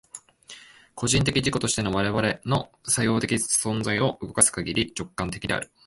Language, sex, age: Japanese, male, 19-29